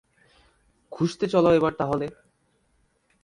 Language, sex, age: Bengali, male, 19-29